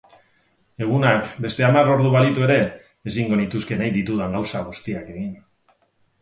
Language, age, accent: Basque, 40-49, Mendebalekoa (Araba, Bizkaia, Gipuzkoako mendebaleko herri batzuk)